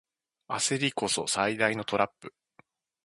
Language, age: Japanese, 30-39